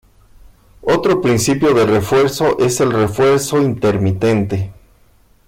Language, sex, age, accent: Spanish, male, 40-49, México